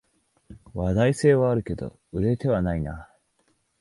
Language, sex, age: Japanese, male, 19-29